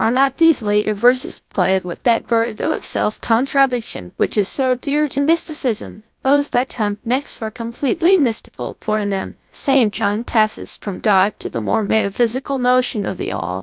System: TTS, GlowTTS